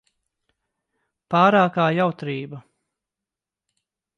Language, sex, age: Latvian, male, 30-39